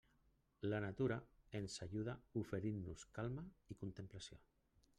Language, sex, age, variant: Catalan, male, 50-59, Central